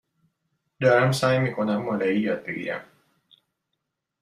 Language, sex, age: Persian, male, 30-39